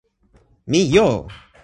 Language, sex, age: Toki Pona, male, 19-29